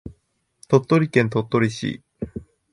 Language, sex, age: Japanese, male, 19-29